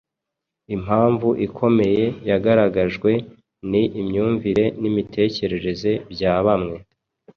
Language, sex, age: Kinyarwanda, male, 19-29